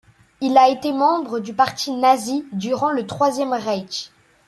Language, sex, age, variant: French, male, under 19, Français de métropole